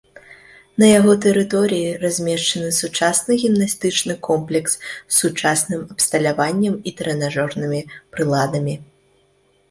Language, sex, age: Belarusian, female, 19-29